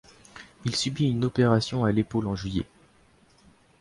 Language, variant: French, Français de métropole